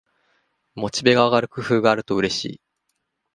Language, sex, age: Japanese, male, 30-39